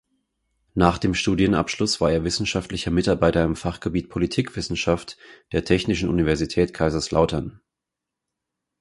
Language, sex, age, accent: German, male, 30-39, Deutschland Deutsch